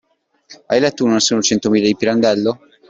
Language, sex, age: Italian, male, 19-29